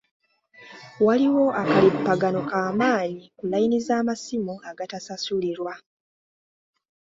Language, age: Ganda, 30-39